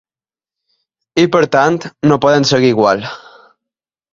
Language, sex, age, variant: Catalan, male, 19-29, Balear